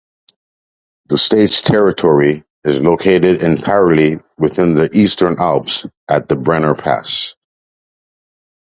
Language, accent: English, Canadian English